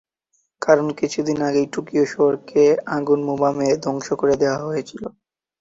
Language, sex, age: Bengali, male, 19-29